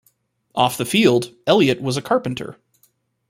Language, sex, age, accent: English, male, 19-29, United States English